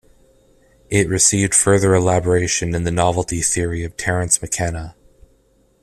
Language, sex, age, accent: English, male, 30-39, Canadian English